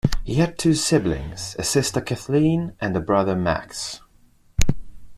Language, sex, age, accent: English, male, 19-29, United States English